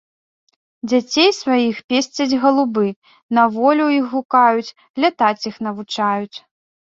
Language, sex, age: Belarusian, female, 30-39